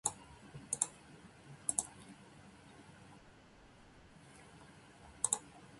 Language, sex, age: Japanese, female, 40-49